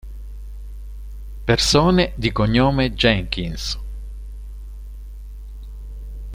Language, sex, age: Italian, male, 60-69